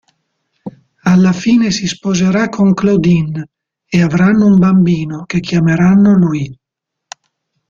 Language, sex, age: Italian, male, 60-69